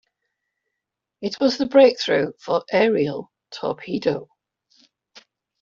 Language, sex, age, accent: English, female, 60-69, England English